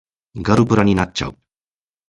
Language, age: Japanese, 40-49